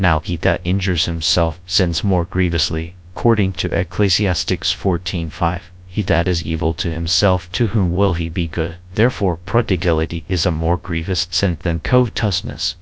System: TTS, GradTTS